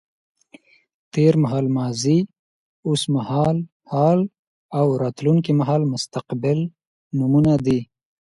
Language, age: Pashto, 19-29